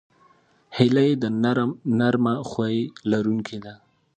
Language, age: Pashto, 19-29